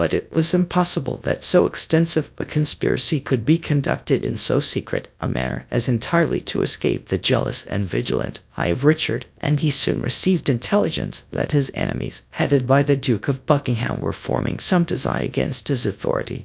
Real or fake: fake